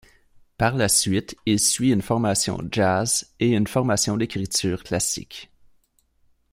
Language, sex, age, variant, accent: French, male, 19-29, Français d'Amérique du Nord, Français du Canada